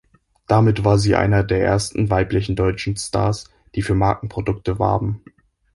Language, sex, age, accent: German, male, under 19, Deutschland Deutsch